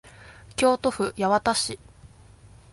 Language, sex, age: Japanese, female, 19-29